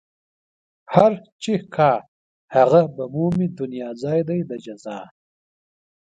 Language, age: Pashto, 19-29